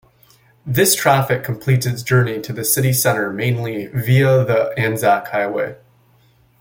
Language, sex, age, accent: English, male, 19-29, United States English